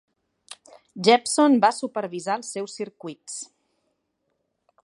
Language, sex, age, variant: Catalan, female, 30-39, Central